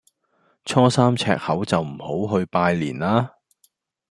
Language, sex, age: Cantonese, male, 40-49